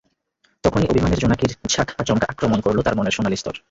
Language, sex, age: Bengali, male, 19-29